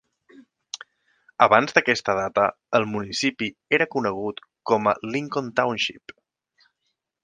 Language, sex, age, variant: Catalan, male, 30-39, Central